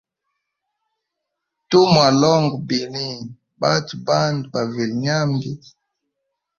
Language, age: Hemba, 19-29